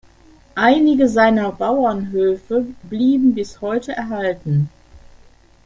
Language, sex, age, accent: German, female, 70-79, Deutschland Deutsch